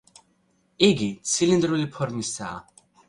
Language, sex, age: Georgian, male, 19-29